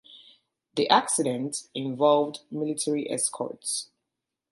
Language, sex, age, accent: English, female, 30-39, England English